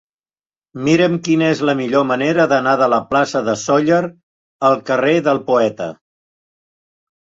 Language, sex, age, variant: Catalan, male, 70-79, Central